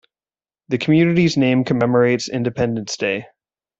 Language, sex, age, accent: English, male, 30-39, Canadian English